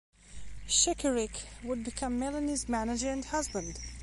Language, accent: English, England English